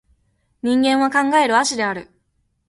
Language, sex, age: Japanese, female, 19-29